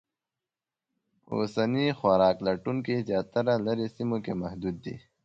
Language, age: Pashto, under 19